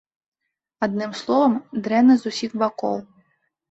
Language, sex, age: Belarusian, female, 19-29